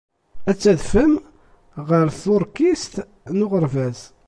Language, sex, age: Kabyle, male, 30-39